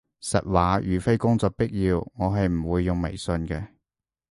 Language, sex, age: Cantonese, male, 30-39